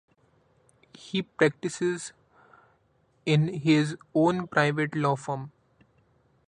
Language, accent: English, India and South Asia (India, Pakistan, Sri Lanka)